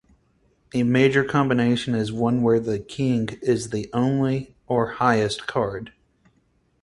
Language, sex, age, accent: English, male, 30-39, United States English